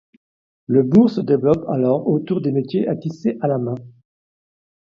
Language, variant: French, Français de métropole